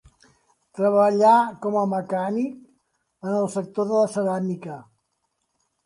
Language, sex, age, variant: Catalan, male, 70-79, Central